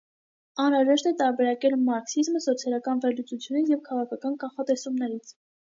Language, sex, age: Armenian, female, 19-29